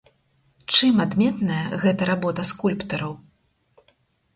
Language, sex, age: Belarusian, female, 30-39